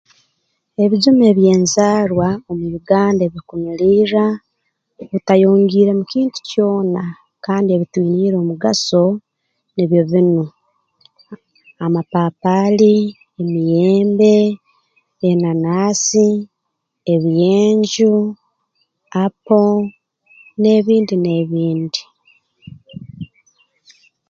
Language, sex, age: Tooro, female, 30-39